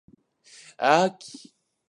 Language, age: Japanese, 19-29